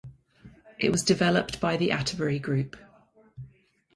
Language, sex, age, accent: English, female, 30-39, England English